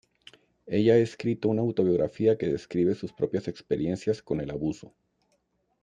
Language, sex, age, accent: Spanish, male, 40-49, México